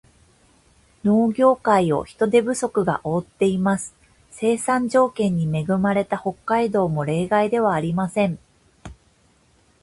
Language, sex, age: Japanese, female, 30-39